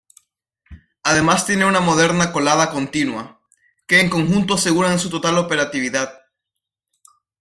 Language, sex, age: Spanish, male, under 19